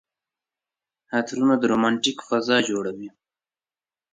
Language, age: Pashto, 19-29